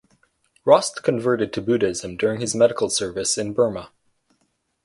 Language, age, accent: English, 19-29, United States English